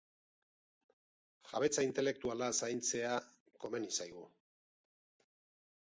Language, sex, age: Basque, male, 50-59